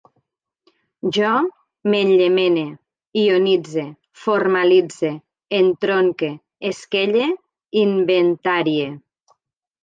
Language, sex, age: Catalan, female, 50-59